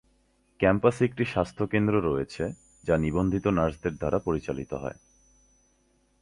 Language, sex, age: Bengali, male, 19-29